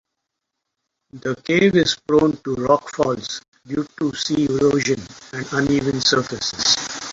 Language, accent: English, India and South Asia (India, Pakistan, Sri Lanka)